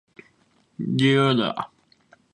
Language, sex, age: Japanese, male, 19-29